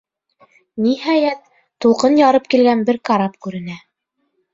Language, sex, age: Bashkir, female, 30-39